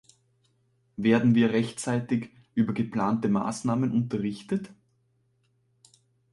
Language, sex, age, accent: German, male, 19-29, Österreichisches Deutsch